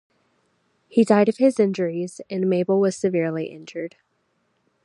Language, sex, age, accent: English, female, 19-29, United States English